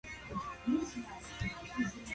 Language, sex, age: English, male, 19-29